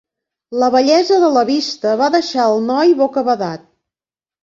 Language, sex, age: Catalan, female, 50-59